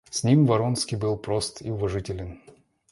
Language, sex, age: Russian, male, 40-49